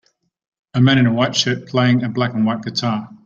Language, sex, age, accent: English, male, 40-49, Australian English